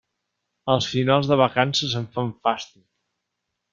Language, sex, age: Catalan, male, 40-49